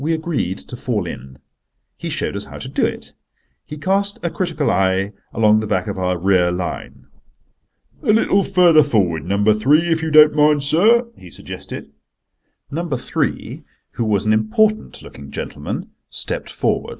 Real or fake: real